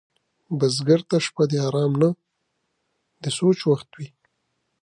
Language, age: Pashto, 19-29